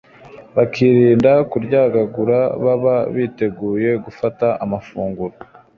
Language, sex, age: Kinyarwanda, male, under 19